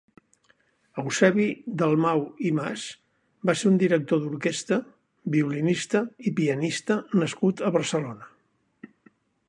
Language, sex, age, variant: Catalan, male, 70-79, Central